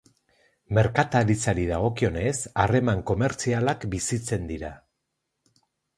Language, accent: Basque, Erdialdekoa edo Nafarra (Gipuzkoa, Nafarroa)